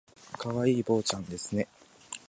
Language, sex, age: Japanese, male, 19-29